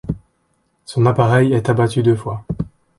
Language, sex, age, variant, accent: French, male, 19-29, Français d'Europe, Français de Belgique